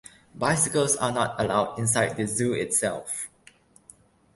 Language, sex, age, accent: English, male, 19-29, Malaysian English